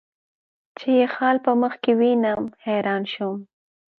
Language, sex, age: Pashto, female, 40-49